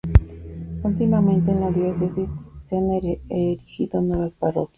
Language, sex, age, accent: Spanish, female, 40-49, México